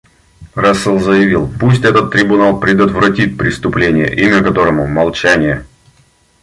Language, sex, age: Russian, male, 30-39